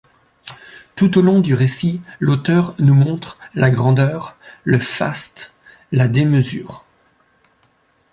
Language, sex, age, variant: French, male, 40-49, Français de métropole